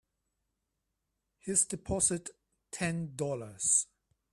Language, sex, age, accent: English, male, 30-39, Hong Kong English